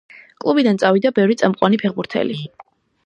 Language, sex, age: Georgian, female, under 19